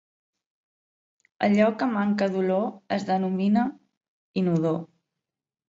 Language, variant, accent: Catalan, Central, central